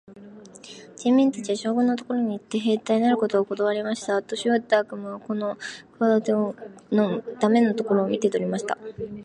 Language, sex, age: Japanese, female, 19-29